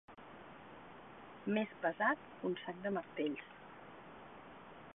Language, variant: Catalan, Central